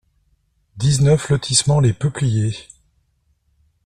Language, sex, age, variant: French, male, 50-59, Français de métropole